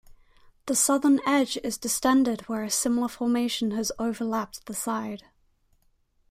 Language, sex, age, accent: English, female, 19-29, England English